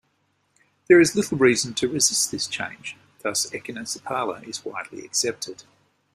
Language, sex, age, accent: English, male, 50-59, Australian English